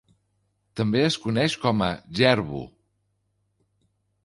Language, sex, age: Catalan, male, 40-49